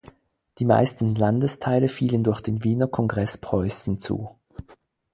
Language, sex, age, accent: German, male, 40-49, Schweizerdeutsch